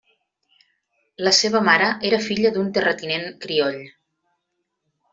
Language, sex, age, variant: Catalan, female, 40-49, Central